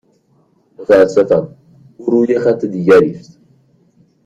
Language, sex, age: Persian, male, 19-29